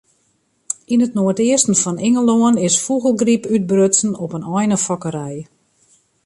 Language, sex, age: Western Frisian, female, 50-59